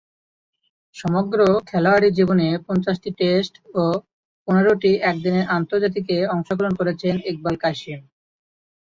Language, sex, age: Bengali, male, 19-29